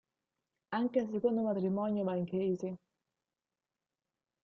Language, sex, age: Italian, female, 19-29